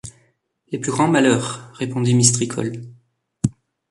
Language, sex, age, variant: French, male, 19-29, Français de métropole